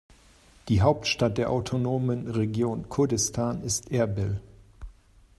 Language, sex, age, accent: German, male, 50-59, Deutschland Deutsch